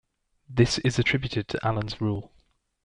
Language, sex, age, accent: English, male, 19-29, England English